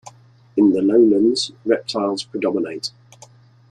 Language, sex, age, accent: English, male, 40-49, England English